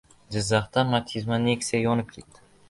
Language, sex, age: Uzbek, male, under 19